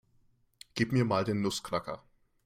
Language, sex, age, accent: German, male, 19-29, Deutschland Deutsch